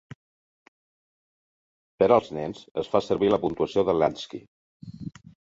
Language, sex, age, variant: Catalan, male, 50-59, Central